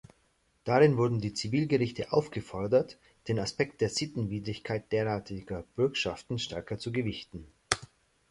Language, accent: German, Österreichisches Deutsch